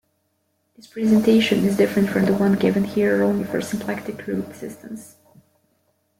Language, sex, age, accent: English, female, 19-29, United States English